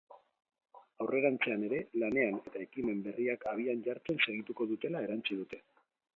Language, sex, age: Basque, male, 30-39